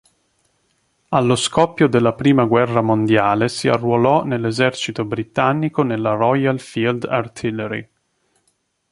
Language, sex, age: Italian, male, 30-39